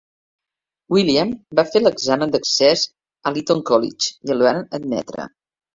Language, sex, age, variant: Catalan, female, 50-59, Central